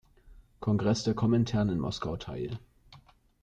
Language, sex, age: German, male, 19-29